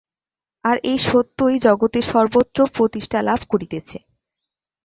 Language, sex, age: Bengali, female, 19-29